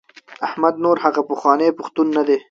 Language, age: Pashto, 19-29